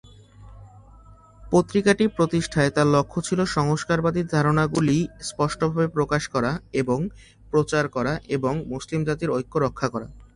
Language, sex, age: Bengali, male, 19-29